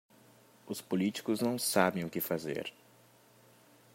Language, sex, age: Portuguese, male, 19-29